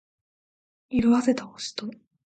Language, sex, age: Japanese, female, 19-29